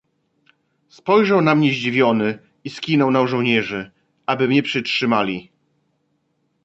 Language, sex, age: Polish, male, 40-49